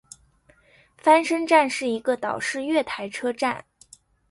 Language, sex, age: Chinese, female, 19-29